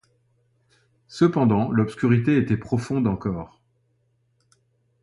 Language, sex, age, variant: French, male, 60-69, Français de métropole